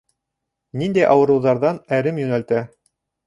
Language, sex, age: Bashkir, male, 30-39